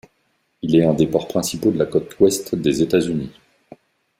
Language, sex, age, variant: French, male, 50-59, Français de métropole